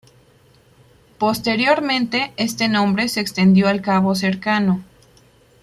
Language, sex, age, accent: Spanish, female, 19-29, México